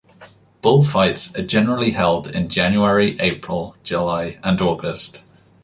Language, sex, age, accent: English, male, 19-29, England English